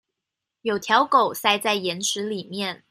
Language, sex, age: Chinese, female, 19-29